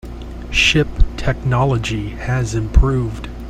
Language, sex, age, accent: English, male, 19-29, United States English